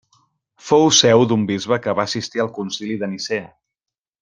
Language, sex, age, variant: Catalan, male, 19-29, Central